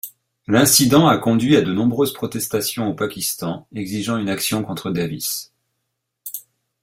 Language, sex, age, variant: French, male, 40-49, Français de métropole